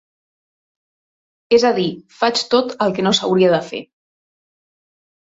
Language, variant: Catalan, Central